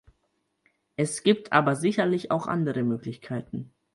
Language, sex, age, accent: German, male, under 19, Deutschland Deutsch